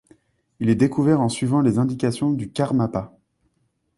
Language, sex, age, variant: French, male, 19-29, Français de métropole